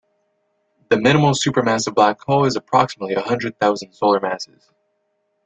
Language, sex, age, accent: English, male, under 19, United States English